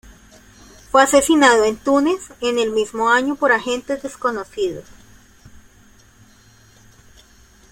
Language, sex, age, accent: Spanish, female, 19-29, Caribe: Cuba, Venezuela, Puerto Rico, República Dominicana, Panamá, Colombia caribeña, México caribeño, Costa del golfo de México